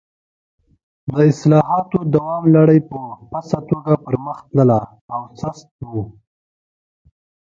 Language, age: Pashto, 19-29